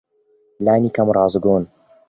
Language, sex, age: Central Kurdish, male, under 19